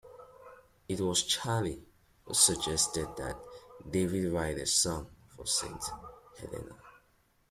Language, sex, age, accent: English, male, 19-29, England English